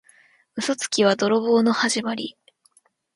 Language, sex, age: Japanese, female, 19-29